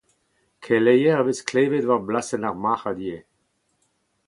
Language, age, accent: Breton, 70-79, Leoneg